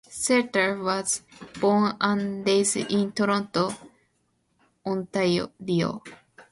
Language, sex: English, female